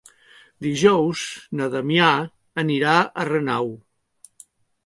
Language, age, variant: Catalan, 60-69, Central